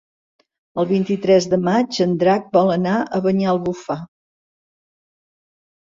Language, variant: Catalan, Central